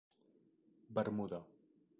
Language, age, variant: Catalan, 19-29, Central